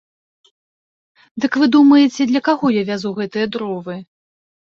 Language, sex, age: Belarusian, female, 30-39